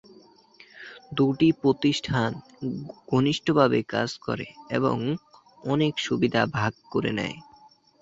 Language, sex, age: Bengali, male, under 19